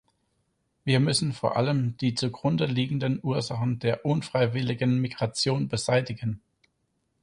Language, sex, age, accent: German, male, 40-49, Deutschland Deutsch